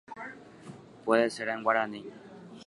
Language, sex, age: Guarani, female, under 19